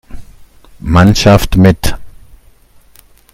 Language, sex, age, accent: German, male, 60-69, Deutschland Deutsch